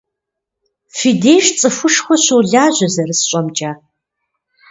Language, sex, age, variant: Kabardian, female, 50-59, Адыгэбзэ (Къэбэрдей, Кирил, псоми зэдай)